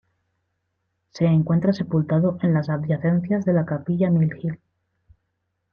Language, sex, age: Spanish, female, 30-39